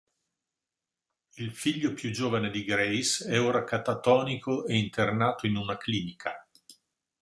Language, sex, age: Italian, male, 60-69